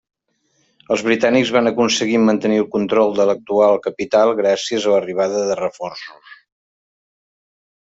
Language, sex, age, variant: Catalan, male, 50-59, Central